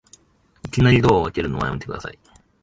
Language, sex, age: Japanese, male, 19-29